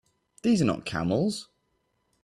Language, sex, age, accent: English, male, 19-29, Welsh English